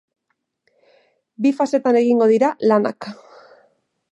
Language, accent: Basque, Mendebalekoa (Araba, Bizkaia, Gipuzkoako mendebaleko herri batzuk)